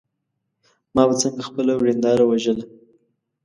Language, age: Pashto, 19-29